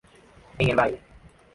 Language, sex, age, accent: Spanish, male, 19-29, Caribe: Cuba, Venezuela, Puerto Rico, República Dominicana, Panamá, Colombia caribeña, México caribeño, Costa del golfo de México